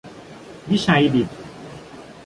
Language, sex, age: Thai, male, 40-49